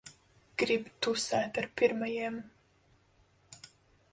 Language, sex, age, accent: Latvian, female, 19-29, Riga